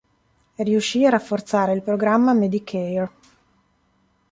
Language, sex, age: Italian, female, 40-49